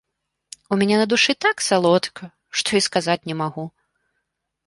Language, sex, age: Belarusian, female, 40-49